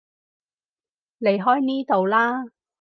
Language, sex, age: Cantonese, female, 30-39